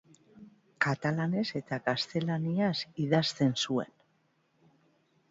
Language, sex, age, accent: Basque, female, 40-49, Mendebalekoa (Araba, Bizkaia, Gipuzkoako mendebaleko herri batzuk)